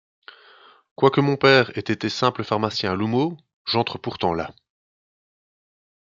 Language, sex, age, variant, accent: French, male, 30-39, Français d'Europe, Français de Belgique